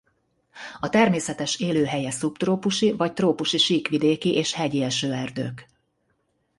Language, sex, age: Hungarian, female, 50-59